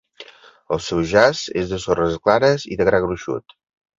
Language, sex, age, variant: Catalan, male, 50-59, Central